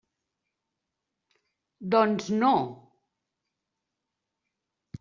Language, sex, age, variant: Catalan, female, 60-69, Central